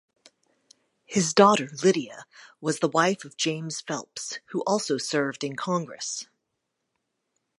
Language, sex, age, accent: English, female, 40-49, United States English